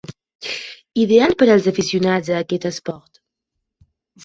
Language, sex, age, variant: Catalan, female, 19-29, Balear